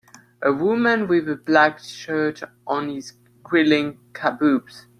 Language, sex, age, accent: English, male, under 19, England English